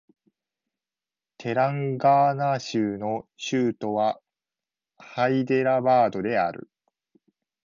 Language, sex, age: Japanese, male, 19-29